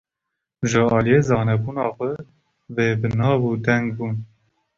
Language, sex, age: Kurdish, male, 19-29